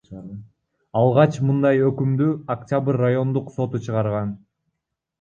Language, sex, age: Kyrgyz, male, under 19